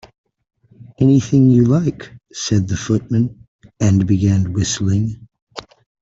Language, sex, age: English, male, 30-39